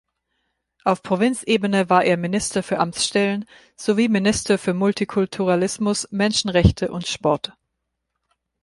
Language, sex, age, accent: German, female, 30-39, Deutschland Deutsch